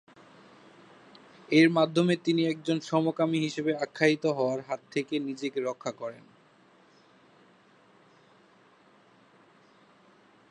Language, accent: Bengali, Bangladeshi